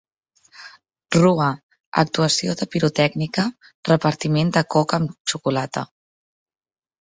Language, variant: Catalan, Central